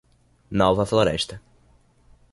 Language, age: Portuguese, under 19